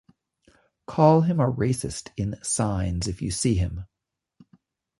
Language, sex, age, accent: English, male, 50-59, United States English